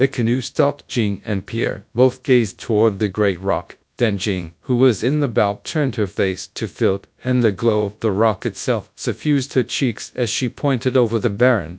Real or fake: fake